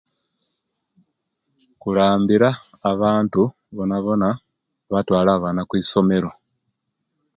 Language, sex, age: Kenyi, male, 40-49